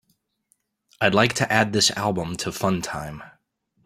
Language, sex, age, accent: English, male, 30-39, United States English